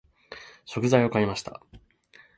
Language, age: Japanese, 19-29